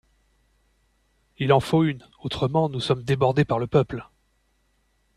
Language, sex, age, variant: French, male, 30-39, Français de métropole